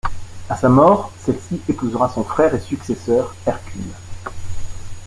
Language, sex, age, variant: French, male, 40-49, Français de métropole